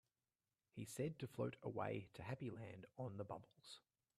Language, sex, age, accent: English, male, 30-39, Australian English